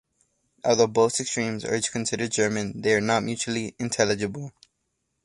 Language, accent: English, United States English